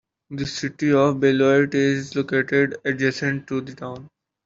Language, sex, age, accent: English, male, under 19, India and South Asia (India, Pakistan, Sri Lanka)